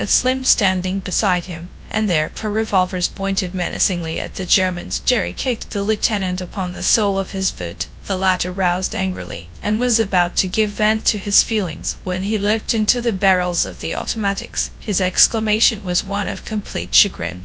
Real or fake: fake